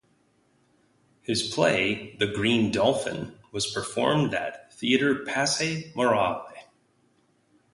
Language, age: English, 30-39